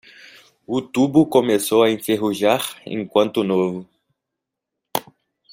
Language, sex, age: Portuguese, male, 19-29